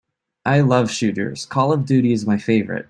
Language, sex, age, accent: English, male, 19-29, United States English